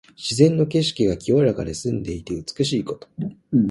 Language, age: Japanese, 19-29